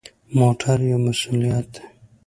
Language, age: Pashto, 30-39